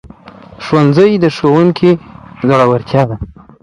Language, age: Pashto, 19-29